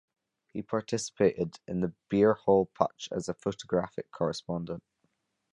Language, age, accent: English, under 19, Scottish English